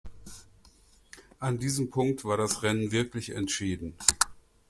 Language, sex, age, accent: German, male, 30-39, Deutschland Deutsch